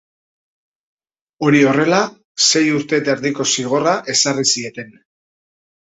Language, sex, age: Basque, male, 40-49